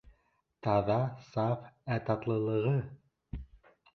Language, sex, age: Bashkir, male, 19-29